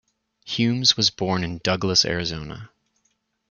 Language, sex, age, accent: English, male, 19-29, Canadian English